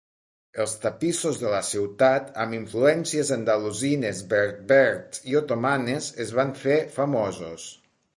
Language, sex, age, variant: Catalan, male, 40-49, Nord-Occidental